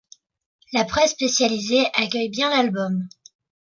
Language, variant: French, Français de métropole